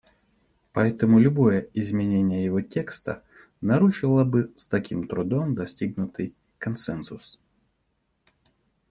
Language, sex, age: Russian, male, 30-39